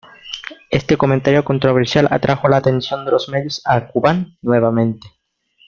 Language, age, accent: Spanish, 90+, Caribe: Cuba, Venezuela, Puerto Rico, República Dominicana, Panamá, Colombia caribeña, México caribeño, Costa del golfo de México